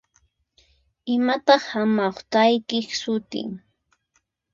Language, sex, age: Puno Quechua, female, 30-39